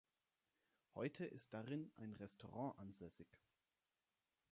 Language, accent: German, Deutschland Deutsch